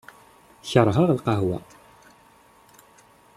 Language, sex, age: Kabyle, male, 30-39